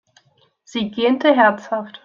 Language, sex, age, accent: German, female, 30-39, Deutschland Deutsch